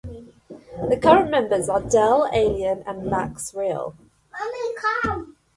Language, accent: English, England English